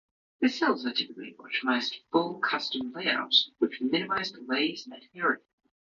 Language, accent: English, Australian English